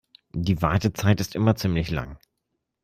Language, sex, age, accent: German, male, 30-39, Deutschland Deutsch